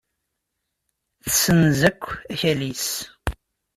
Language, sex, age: Kabyle, male, 40-49